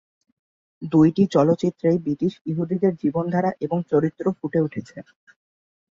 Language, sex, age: Bengali, male, 19-29